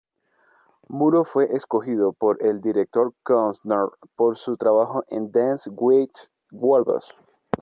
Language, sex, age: Spanish, male, 19-29